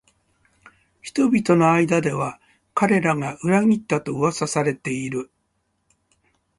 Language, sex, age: Japanese, male, 60-69